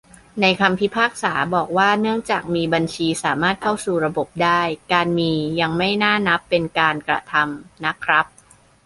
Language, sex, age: Thai, male, under 19